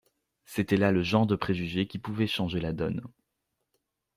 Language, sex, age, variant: French, male, under 19, Français de métropole